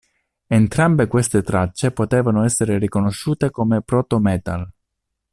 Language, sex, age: Italian, male, 30-39